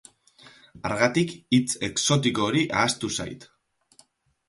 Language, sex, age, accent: Basque, male, 30-39, Mendebalekoa (Araba, Bizkaia, Gipuzkoako mendebaleko herri batzuk)